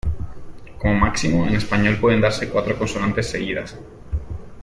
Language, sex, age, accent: Spanish, male, 19-29, España: Centro-Sur peninsular (Madrid, Toledo, Castilla-La Mancha)